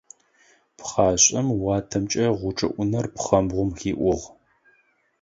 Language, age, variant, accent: Adyghe, 30-39, Адыгабзэ (Кирил, пстэумэ зэдыряе), Кıэмгуй (Çemguy)